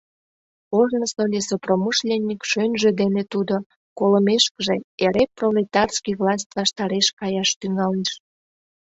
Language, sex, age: Mari, female, 30-39